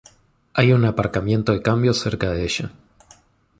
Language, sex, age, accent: Spanish, male, 30-39, Rioplatense: Argentina, Uruguay, este de Bolivia, Paraguay